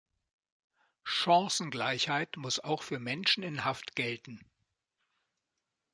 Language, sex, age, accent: German, male, 50-59, Deutschland Deutsch